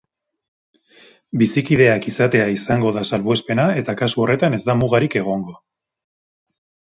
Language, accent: Basque, Erdialdekoa edo Nafarra (Gipuzkoa, Nafarroa)